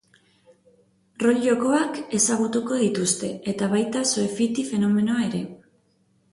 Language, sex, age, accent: Basque, female, 30-39, Mendebalekoa (Araba, Bizkaia, Gipuzkoako mendebaleko herri batzuk)